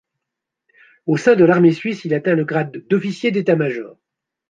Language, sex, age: French, male, 60-69